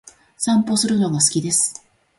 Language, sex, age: Japanese, female, 50-59